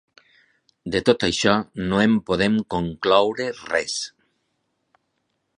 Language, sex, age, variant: Catalan, male, 50-59, Septentrional